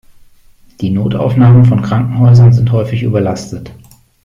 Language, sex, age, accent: German, male, 40-49, Deutschland Deutsch